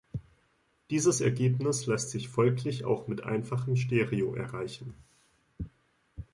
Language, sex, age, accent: German, male, 19-29, Deutschland Deutsch